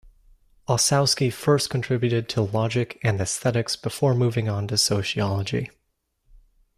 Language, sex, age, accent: English, male, 19-29, United States English